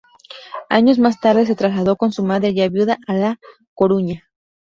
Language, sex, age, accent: Spanish, female, 19-29, México